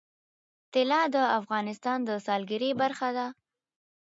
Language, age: Pashto, under 19